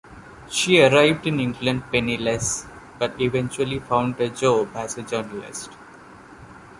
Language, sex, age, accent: English, male, 30-39, India and South Asia (India, Pakistan, Sri Lanka)